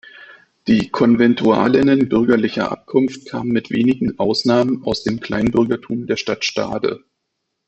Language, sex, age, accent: German, male, 30-39, Deutschland Deutsch